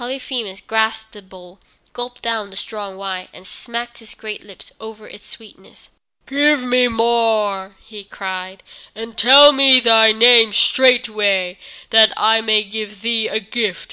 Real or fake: real